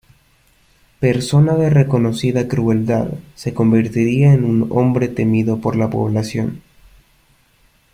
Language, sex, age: Spanish, male, under 19